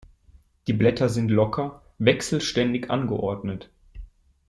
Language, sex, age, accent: German, male, 19-29, Deutschland Deutsch